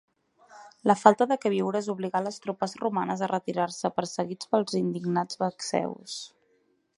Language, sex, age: Catalan, female, 19-29